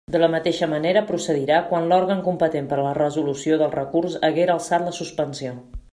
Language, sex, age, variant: Catalan, female, 40-49, Central